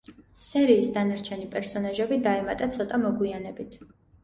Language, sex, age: Georgian, female, 19-29